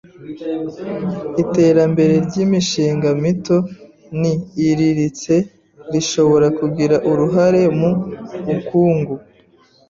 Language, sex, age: Kinyarwanda, female, 30-39